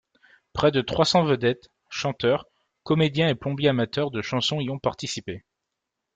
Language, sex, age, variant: French, male, 19-29, Français de métropole